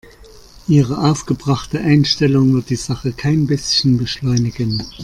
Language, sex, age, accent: German, male, 50-59, Deutschland Deutsch